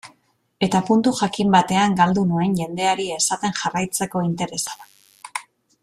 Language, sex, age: Basque, female, 30-39